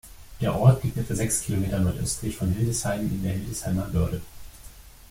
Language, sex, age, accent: German, male, 30-39, Deutschland Deutsch